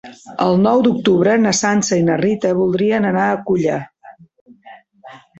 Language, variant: Catalan, Central